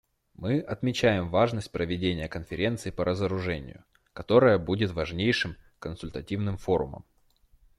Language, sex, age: Russian, male, 19-29